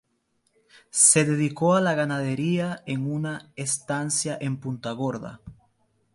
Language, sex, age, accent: Spanish, male, 19-29, Caribe: Cuba, Venezuela, Puerto Rico, República Dominicana, Panamá, Colombia caribeña, México caribeño, Costa del golfo de México